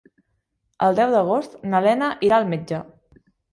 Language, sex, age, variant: Catalan, female, 19-29, Central